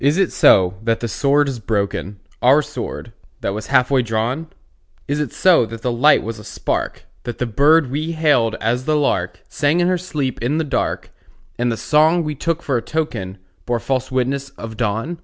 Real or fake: real